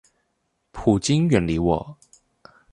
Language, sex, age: Chinese, male, 19-29